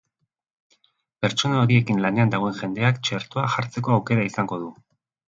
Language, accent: Basque, Erdialdekoa edo Nafarra (Gipuzkoa, Nafarroa)